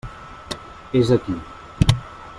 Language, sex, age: Catalan, male, 19-29